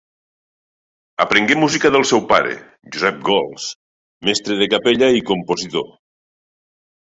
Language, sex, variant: Catalan, male, Nord-Occidental